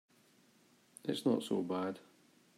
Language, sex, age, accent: English, male, 40-49, Scottish English